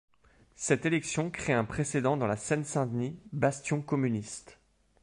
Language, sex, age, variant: French, male, 30-39, Français de métropole